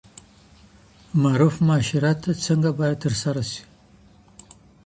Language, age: Pashto, 50-59